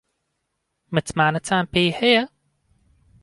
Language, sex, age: Central Kurdish, male, 19-29